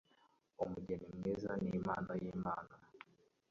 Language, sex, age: Kinyarwanda, male, 19-29